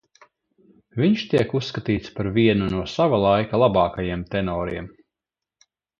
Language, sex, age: Latvian, male, 30-39